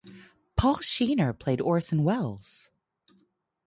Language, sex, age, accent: English, male, 40-49, United States English